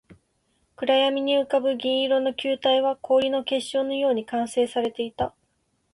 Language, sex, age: Japanese, female, 19-29